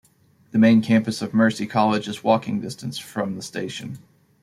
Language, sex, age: English, male, 30-39